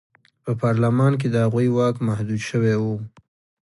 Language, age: Pashto, 30-39